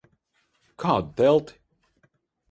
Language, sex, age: Latvian, male, 40-49